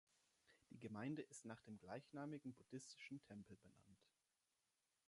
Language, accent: German, Deutschland Deutsch